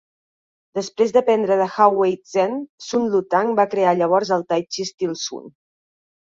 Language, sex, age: Catalan, female, 30-39